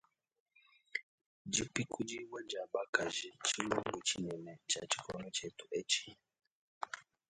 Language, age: Luba-Lulua, 19-29